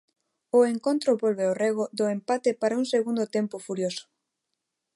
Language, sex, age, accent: Galician, female, 19-29, Neofalante